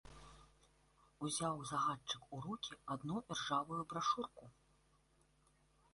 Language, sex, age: Belarusian, female, 30-39